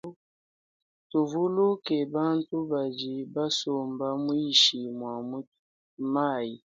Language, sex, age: Luba-Lulua, female, 19-29